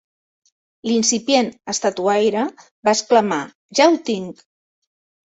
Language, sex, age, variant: Catalan, female, 50-59, Central